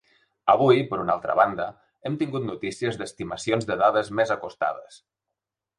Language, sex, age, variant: Catalan, male, 50-59, Central